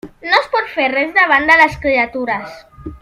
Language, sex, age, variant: Catalan, male, under 19, Central